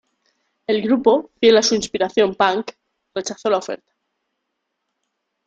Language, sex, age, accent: Spanish, female, 30-39, España: Centro-Sur peninsular (Madrid, Toledo, Castilla-La Mancha)